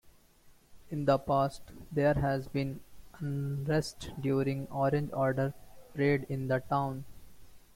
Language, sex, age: English, male, 19-29